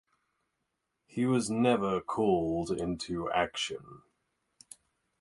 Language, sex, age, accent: English, male, 30-39, England English